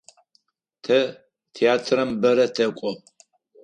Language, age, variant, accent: Adyghe, 60-69, Адыгабзэ (Кирил, пстэумэ зэдыряе), Кıэмгуй (Çemguy)